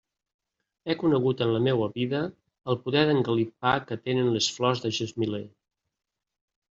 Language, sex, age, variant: Catalan, male, 60-69, Central